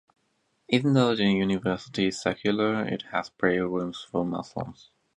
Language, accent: English, United States English